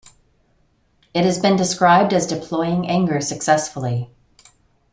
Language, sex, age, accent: English, female, 40-49, United States English